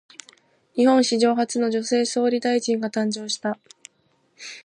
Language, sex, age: Japanese, female, 19-29